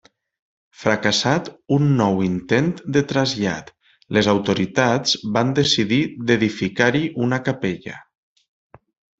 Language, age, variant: Catalan, 30-39, Nord-Occidental